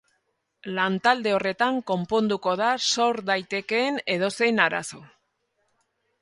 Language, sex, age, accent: Basque, female, 50-59, Erdialdekoa edo Nafarra (Gipuzkoa, Nafarroa)